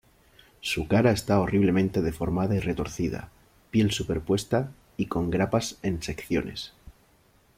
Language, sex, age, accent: Spanish, male, 30-39, España: Sur peninsular (Andalucia, Extremadura, Murcia)